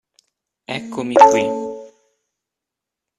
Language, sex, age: Italian, male, 19-29